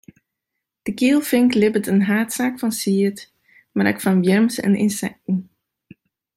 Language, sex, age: Western Frisian, female, 30-39